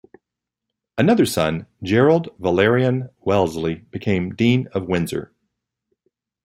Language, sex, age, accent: English, male, 50-59, United States English